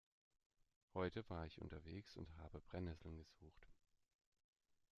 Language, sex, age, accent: German, male, 30-39, Deutschland Deutsch